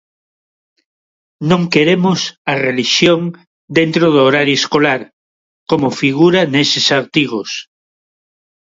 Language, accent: Galician, Neofalante